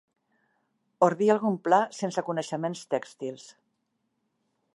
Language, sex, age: Catalan, female, 60-69